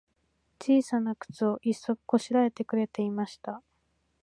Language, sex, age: Japanese, female, 19-29